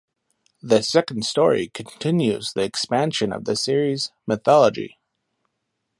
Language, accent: English, United States English